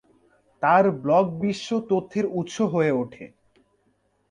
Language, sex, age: Bengali, male, under 19